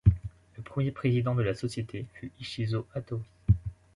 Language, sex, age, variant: French, male, 19-29, Français de métropole